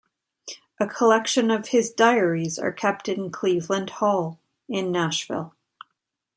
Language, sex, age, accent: English, female, 30-39, Canadian English